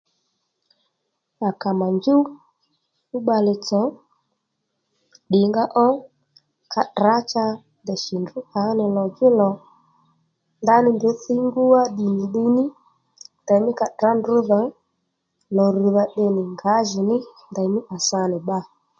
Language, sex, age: Lendu, female, 30-39